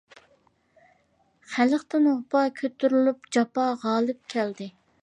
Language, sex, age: Uyghur, female, 19-29